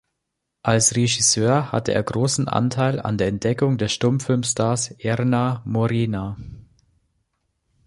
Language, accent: German, Deutschland Deutsch